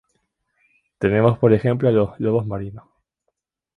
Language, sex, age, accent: Spanish, male, 19-29, España: Islas Canarias